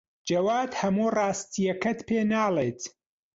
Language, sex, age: Central Kurdish, male, 40-49